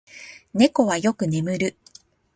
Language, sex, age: Japanese, female, 40-49